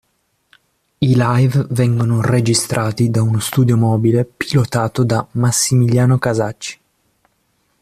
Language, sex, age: Italian, male, 19-29